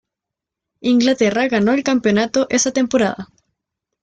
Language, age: Spanish, 19-29